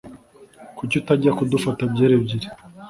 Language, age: Kinyarwanda, 30-39